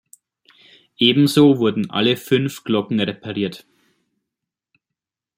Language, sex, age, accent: German, male, 30-39, Deutschland Deutsch